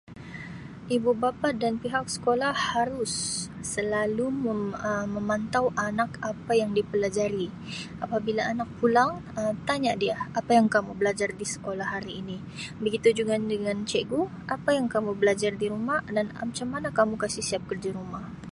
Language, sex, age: Sabah Malay, female, 19-29